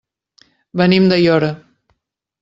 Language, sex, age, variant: Catalan, female, 50-59, Central